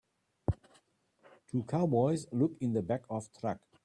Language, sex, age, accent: English, male, 60-69, Southern African (South Africa, Zimbabwe, Namibia)